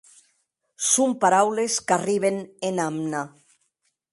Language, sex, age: Occitan, female, 60-69